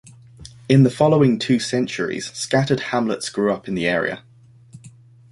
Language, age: English, 19-29